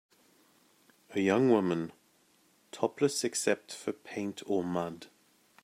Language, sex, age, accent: English, male, 30-39, England English